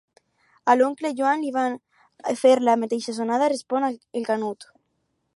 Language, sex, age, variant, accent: Catalan, female, under 19, Alacantí, valencià